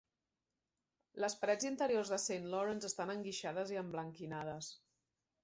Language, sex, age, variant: Catalan, female, 40-49, Central